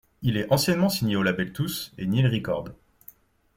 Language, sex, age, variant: French, male, 19-29, Français de métropole